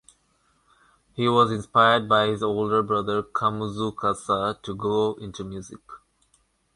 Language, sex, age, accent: English, male, 19-29, India and South Asia (India, Pakistan, Sri Lanka)